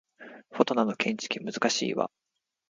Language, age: Japanese, 30-39